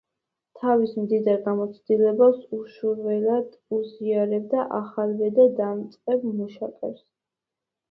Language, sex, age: Georgian, female, under 19